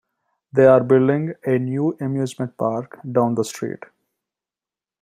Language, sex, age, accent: English, male, 30-39, India and South Asia (India, Pakistan, Sri Lanka)